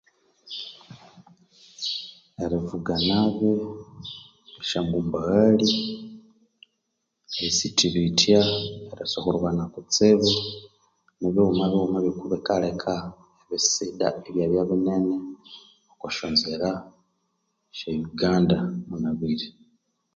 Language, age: Konzo, 19-29